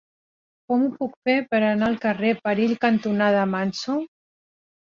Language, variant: Catalan, Central